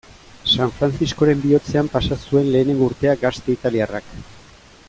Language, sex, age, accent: Basque, male, 50-59, Erdialdekoa edo Nafarra (Gipuzkoa, Nafarroa)